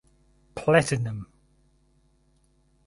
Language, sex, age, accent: English, male, 30-39, New Zealand English